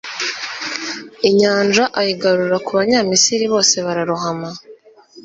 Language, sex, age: Kinyarwanda, female, 19-29